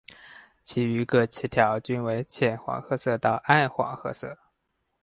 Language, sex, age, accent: Chinese, male, 19-29, 出生地：四川省